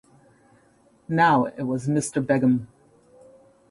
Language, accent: English, United States English; Midwestern